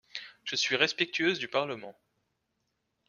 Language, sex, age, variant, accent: French, male, 19-29, Français d'Europe, Français de Suisse